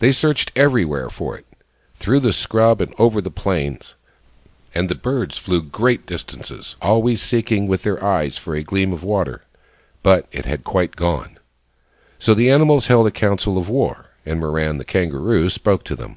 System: none